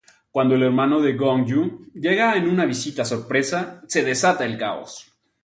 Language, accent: Spanish, México